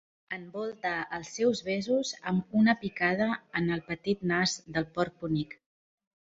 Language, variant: Catalan, Central